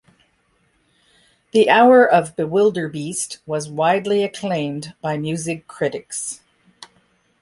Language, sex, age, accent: English, female, 60-69, United States English